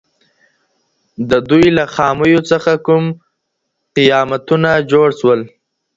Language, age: Pashto, under 19